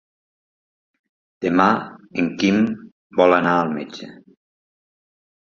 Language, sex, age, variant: Catalan, male, 50-59, Central